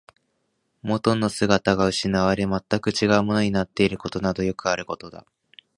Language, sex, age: Japanese, male, under 19